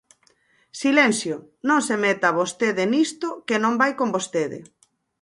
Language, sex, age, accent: Galician, female, 50-59, Atlántico (seseo e gheada)